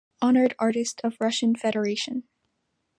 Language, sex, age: English, female, under 19